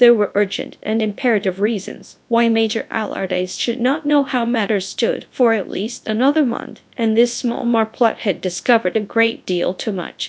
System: TTS, GradTTS